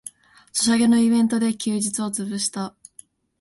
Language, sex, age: Japanese, female, under 19